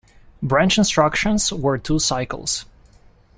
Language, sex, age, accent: English, male, 19-29, United States English